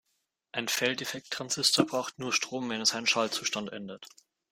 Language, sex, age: German, male, under 19